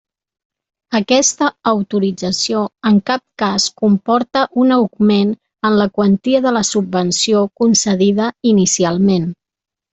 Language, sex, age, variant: Catalan, female, 40-49, Central